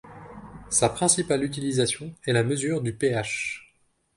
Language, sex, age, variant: French, male, 30-39, Français de métropole